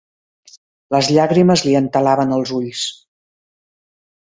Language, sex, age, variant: Catalan, female, 50-59, Central